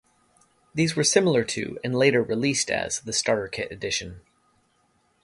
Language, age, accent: English, 50-59, United States English